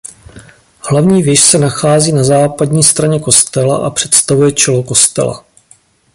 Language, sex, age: Czech, male, 40-49